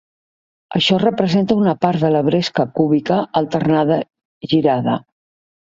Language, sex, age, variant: Catalan, female, 70-79, Central